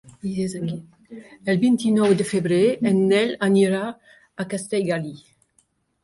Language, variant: Catalan, Septentrional